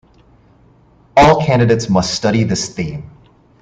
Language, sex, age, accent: English, male, 30-39, United States English